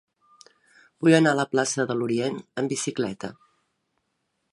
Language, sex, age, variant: Catalan, female, 50-59, Nord-Occidental